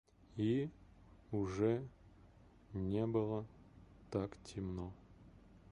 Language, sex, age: Russian, male, 30-39